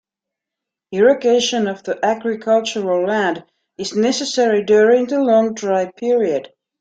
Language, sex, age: English, female, 40-49